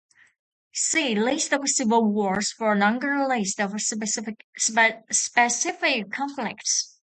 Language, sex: English, female